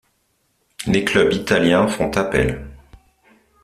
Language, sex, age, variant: French, male, 30-39, Français de métropole